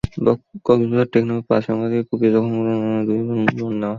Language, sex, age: Bengali, male, 19-29